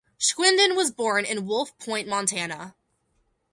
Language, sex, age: English, female, under 19